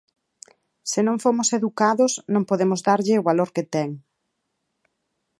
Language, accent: Galician, Oriental (común en zona oriental); Normativo (estándar)